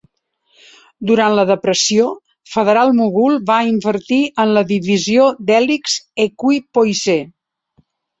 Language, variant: Catalan, Central